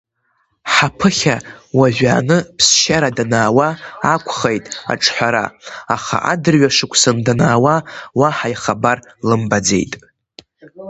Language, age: Abkhazian, under 19